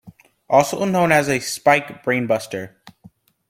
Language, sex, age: English, male, under 19